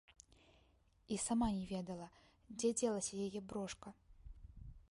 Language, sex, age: Belarusian, female, under 19